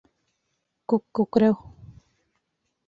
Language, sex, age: Bashkir, female, 19-29